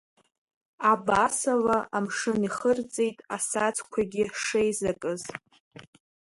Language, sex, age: Abkhazian, female, under 19